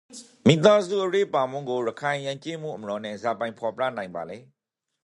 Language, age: Rakhine, 30-39